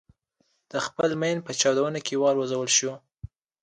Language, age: Pashto, under 19